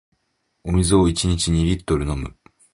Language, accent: Japanese, 日本人